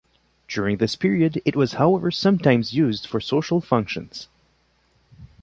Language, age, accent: English, 19-29, Canadian English